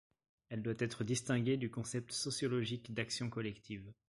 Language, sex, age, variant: French, male, 30-39, Français de métropole